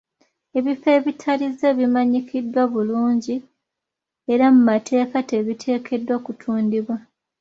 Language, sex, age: Ganda, female, 19-29